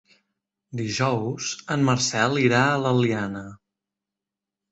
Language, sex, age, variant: Catalan, male, 19-29, Septentrional